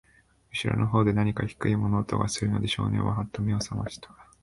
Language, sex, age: Japanese, male, 19-29